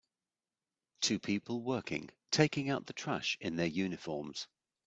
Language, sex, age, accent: English, male, 50-59, England English